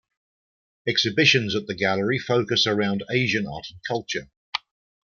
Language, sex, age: English, male, 60-69